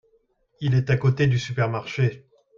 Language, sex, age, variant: French, male, 40-49, Français de métropole